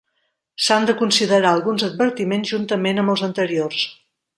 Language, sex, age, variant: Catalan, female, 40-49, Central